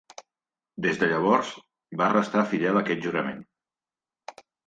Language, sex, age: Catalan, male, 50-59